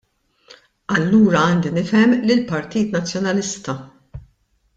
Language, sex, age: Maltese, female, 50-59